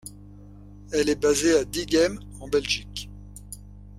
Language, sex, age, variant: French, male, 60-69, Français de métropole